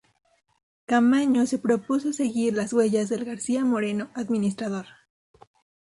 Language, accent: Spanish, México